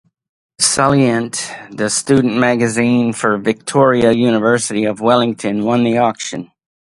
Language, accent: English, United States English